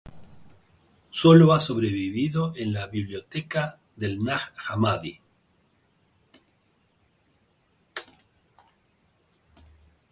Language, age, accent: Spanish, 60-69, Rioplatense: Argentina, Uruguay, este de Bolivia, Paraguay